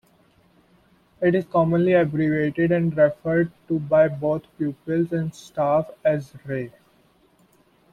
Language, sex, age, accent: English, male, under 19, India and South Asia (India, Pakistan, Sri Lanka)